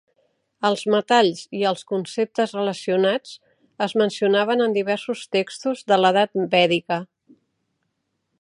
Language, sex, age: Catalan, female, 50-59